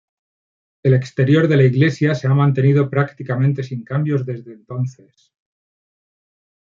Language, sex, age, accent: Spanish, male, 40-49, España: Norte peninsular (Asturias, Castilla y León, Cantabria, País Vasco, Navarra, Aragón, La Rioja, Guadalajara, Cuenca)